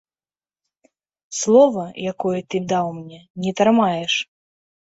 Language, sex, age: Belarusian, female, 30-39